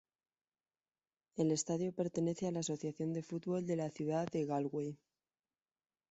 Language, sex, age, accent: Spanish, female, 19-29, España: Centro-Sur peninsular (Madrid, Toledo, Castilla-La Mancha)